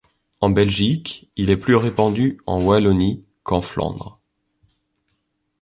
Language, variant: French, Français de métropole